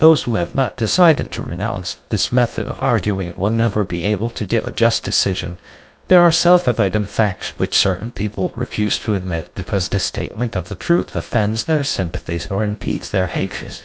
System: TTS, GlowTTS